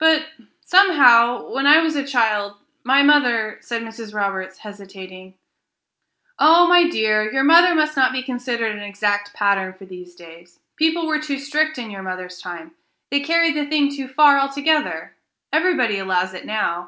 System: none